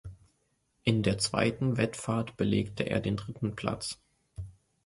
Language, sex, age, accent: German, male, 19-29, Deutschland Deutsch